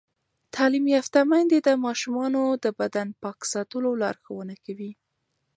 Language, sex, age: Pashto, female, 19-29